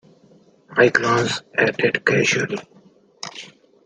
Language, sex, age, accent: English, male, 19-29, India and South Asia (India, Pakistan, Sri Lanka)